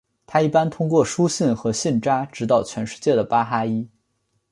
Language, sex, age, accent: Chinese, male, 19-29, 出生地：辽宁省